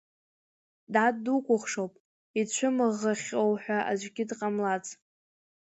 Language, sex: Abkhazian, female